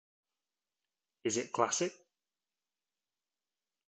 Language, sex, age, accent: English, male, 30-39, England English